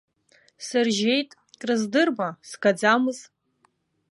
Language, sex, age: Abkhazian, female, 19-29